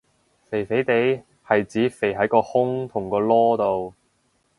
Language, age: Cantonese, 19-29